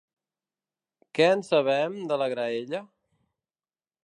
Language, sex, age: Catalan, male, 40-49